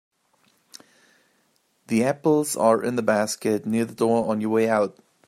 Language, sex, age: English, male, 30-39